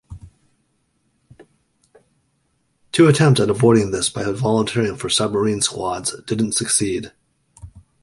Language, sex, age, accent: English, male, 40-49, United States English